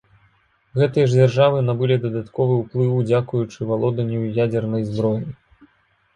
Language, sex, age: Belarusian, male, 19-29